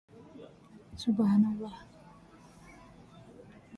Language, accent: English, England English